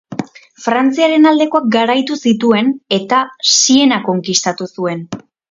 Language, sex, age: Basque, female, 19-29